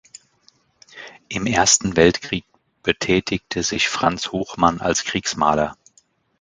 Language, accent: German, Deutschland Deutsch